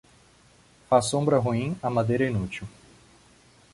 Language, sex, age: Portuguese, male, 19-29